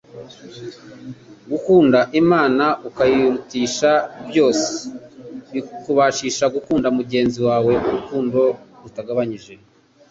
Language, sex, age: Kinyarwanda, male, 40-49